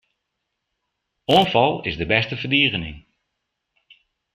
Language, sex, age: Western Frisian, male, 50-59